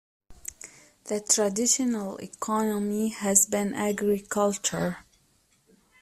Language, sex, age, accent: English, female, 19-29, United States English